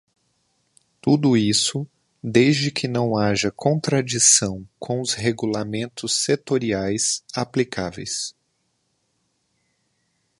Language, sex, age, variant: Portuguese, male, 30-39, Portuguese (Brasil)